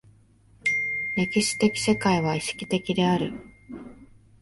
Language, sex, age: Japanese, female, 19-29